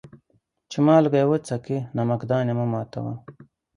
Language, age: Pashto, 40-49